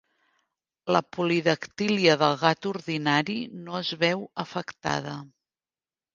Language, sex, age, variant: Catalan, female, 50-59, Central